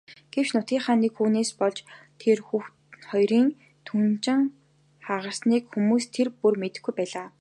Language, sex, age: Mongolian, female, 19-29